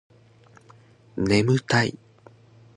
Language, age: Japanese, 19-29